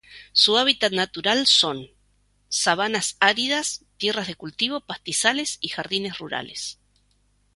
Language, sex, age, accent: Spanish, female, 40-49, Rioplatense: Argentina, Uruguay, este de Bolivia, Paraguay